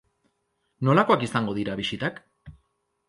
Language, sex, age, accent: Basque, male, 30-39, Erdialdekoa edo Nafarra (Gipuzkoa, Nafarroa)